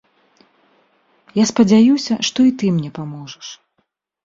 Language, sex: Belarusian, female